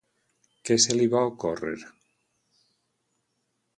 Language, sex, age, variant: Catalan, male, 60-69, Valencià central